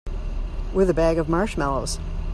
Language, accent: English, United States English